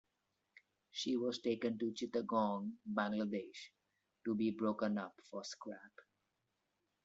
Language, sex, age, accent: English, male, 19-29, India and South Asia (India, Pakistan, Sri Lanka)